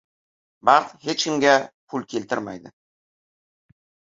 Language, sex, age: Uzbek, female, 30-39